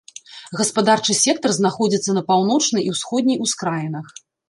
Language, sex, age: Belarusian, female, 40-49